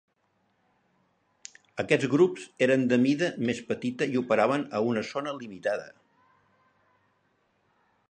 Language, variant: Catalan, Central